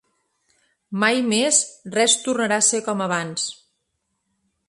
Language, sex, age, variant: Catalan, female, 40-49, Central